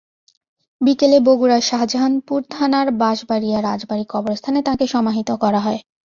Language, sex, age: Bengali, female, 19-29